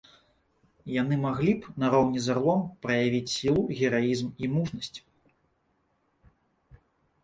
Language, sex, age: Belarusian, male, 30-39